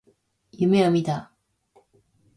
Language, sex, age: Japanese, female, 50-59